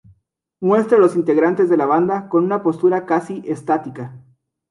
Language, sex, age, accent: Spanish, male, 19-29, México